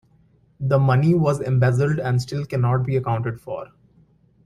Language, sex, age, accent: English, male, 19-29, India and South Asia (India, Pakistan, Sri Lanka)